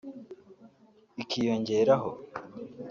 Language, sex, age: Kinyarwanda, male, under 19